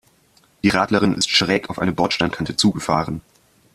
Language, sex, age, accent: German, male, under 19, Deutschland Deutsch